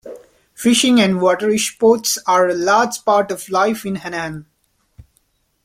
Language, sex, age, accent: English, male, 19-29, India and South Asia (India, Pakistan, Sri Lanka)